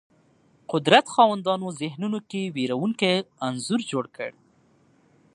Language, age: Pashto, 30-39